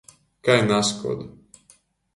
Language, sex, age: Latgalian, male, 19-29